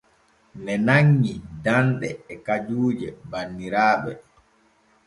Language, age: Borgu Fulfulde, 30-39